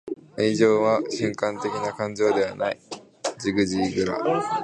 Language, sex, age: Japanese, male, under 19